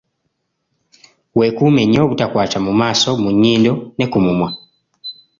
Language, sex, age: Ganda, male, 19-29